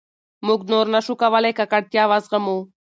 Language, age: Pashto, 19-29